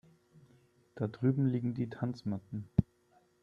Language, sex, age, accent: German, male, 30-39, Deutschland Deutsch